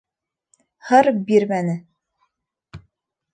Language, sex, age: Bashkir, female, 19-29